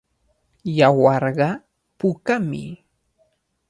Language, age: Cajatambo North Lima Quechua, 19-29